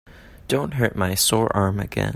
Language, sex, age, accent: English, male, under 19, United States English